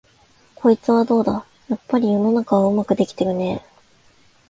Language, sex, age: Japanese, female, 19-29